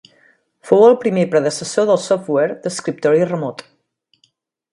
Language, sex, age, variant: Catalan, female, 40-49, Nord-Occidental